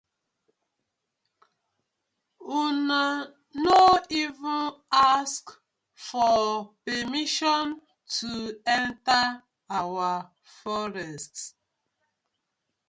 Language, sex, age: Nigerian Pidgin, female, 30-39